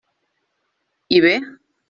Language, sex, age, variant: Catalan, female, 40-49, Central